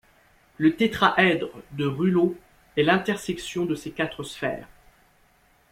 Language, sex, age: French, male, 30-39